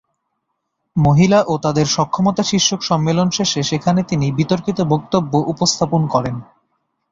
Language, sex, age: Bengali, male, 19-29